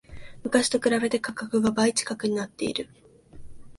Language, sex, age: Japanese, female, 19-29